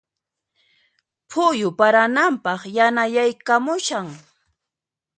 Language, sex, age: Puno Quechua, female, 30-39